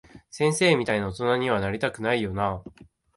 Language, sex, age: Japanese, male, 19-29